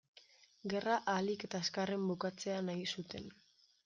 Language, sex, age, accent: Basque, female, 19-29, Mendebalekoa (Araba, Bizkaia, Gipuzkoako mendebaleko herri batzuk)